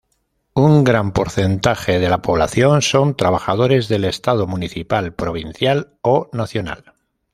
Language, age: Spanish, 30-39